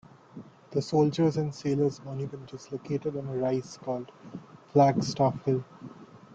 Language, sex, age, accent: English, male, 19-29, India and South Asia (India, Pakistan, Sri Lanka)